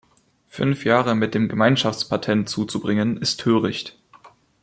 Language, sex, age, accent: German, male, under 19, Deutschland Deutsch